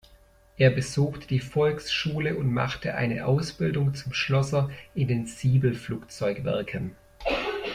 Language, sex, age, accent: German, male, 30-39, Deutschland Deutsch